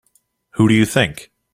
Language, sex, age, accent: English, male, 19-29, United States English